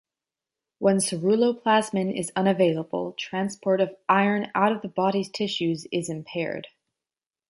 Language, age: English, under 19